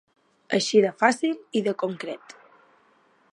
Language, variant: Catalan, Balear